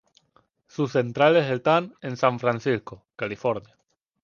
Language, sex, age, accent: Spanish, male, 19-29, España: Islas Canarias